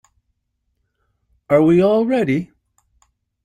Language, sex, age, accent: English, male, 60-69, United States English